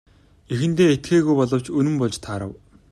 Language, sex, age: Mongolian, male, 19-29